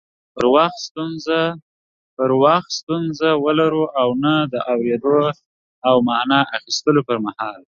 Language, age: Pashto, 19-29